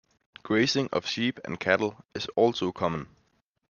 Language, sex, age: English, male, under 19